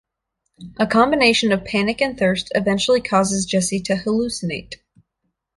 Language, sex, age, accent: English, female, 19-29, United States English